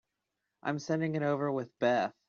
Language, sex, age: English, male, 19-29